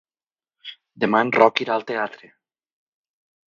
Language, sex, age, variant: Catalan, male, 40-49, Nord-Occidental